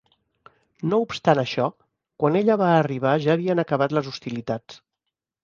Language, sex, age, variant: Catalan, male, 50-59, Central